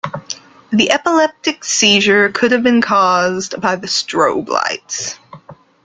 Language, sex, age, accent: English, female, 19-29, United States English